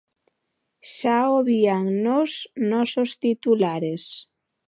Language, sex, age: Galician, female, 19-29